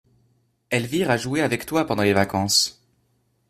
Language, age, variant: French, 19-29, Français de métropole